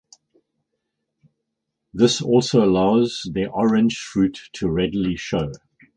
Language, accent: English, England English